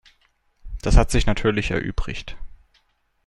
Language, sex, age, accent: German, male, under 19, Deutschland Deutsch